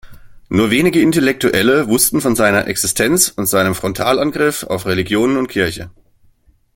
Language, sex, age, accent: German, male, 19-29, Deutschland Deutsch